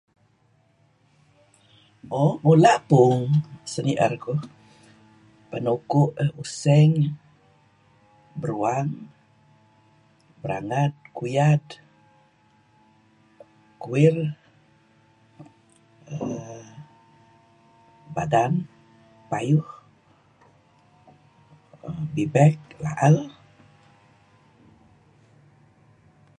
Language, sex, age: Kelabit, female, 60-69